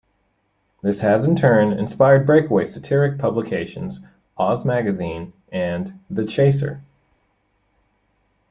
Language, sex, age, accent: English, male, 30-39, United States English